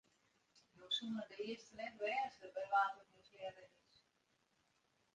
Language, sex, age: Western Frisian, female, 50-59